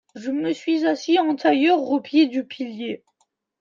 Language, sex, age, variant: French, male, under 19, Français de métropole